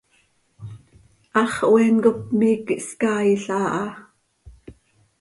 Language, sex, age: Seri, female, 40-49